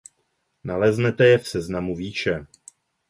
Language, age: Czech, 30-39